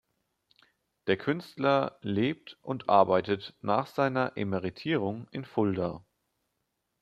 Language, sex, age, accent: German, male, 19-29, Deutschland Deutsch